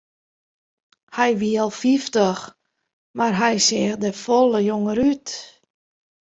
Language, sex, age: Western Frisian, female, 40-49